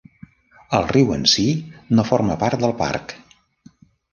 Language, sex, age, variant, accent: Catalan, male, 70-79, Central, central